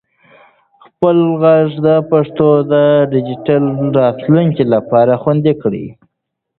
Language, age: Pashto, 19-29